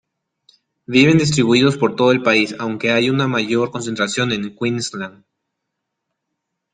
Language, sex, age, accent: Spanish, male, 19-29, Andino-Pacífico: Colombia, Perú, Ecuador, oeste de Bolivia y Venezuela andina